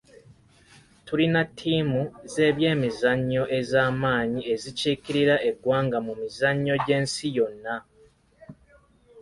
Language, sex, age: Ganda, male, 19-29